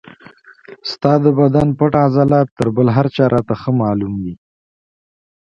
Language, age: Pashto, 19-29